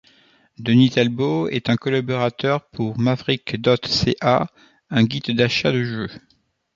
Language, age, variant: French, 60-69, Français de métropole